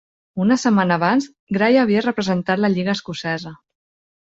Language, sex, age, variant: Catalan, female, 30-39, Central